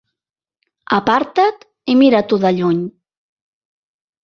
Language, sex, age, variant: Catalan, female, 40-49, Central